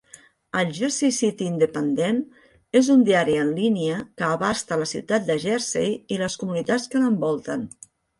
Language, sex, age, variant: Catalan, female, 50-59, Central